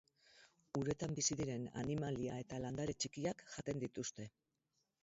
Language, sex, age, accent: Basque, female, 60-69, Mendebalekoa (Araba, Bizkaia, Gipuzkoako mendebaleko herri batzuk)